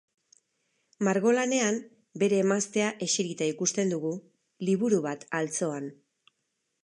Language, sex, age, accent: Basque, female, 50-59, Erdialdekoa edo Nafarra (Gipuzkoa, Nafarroa)